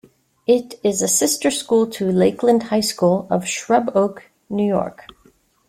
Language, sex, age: English, female, 50-59